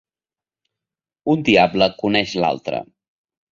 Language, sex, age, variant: Catalan, male, 40-49, Nord-Occidental